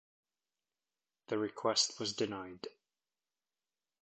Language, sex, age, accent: English, male, 30-39, England English